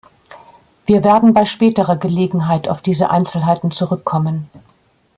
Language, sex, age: German, female, 50-59